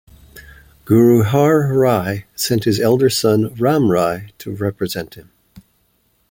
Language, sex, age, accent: English, male, 50-59, Canadian English